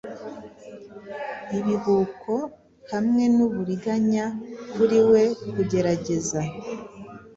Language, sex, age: Kinyarwanda, female, 40-49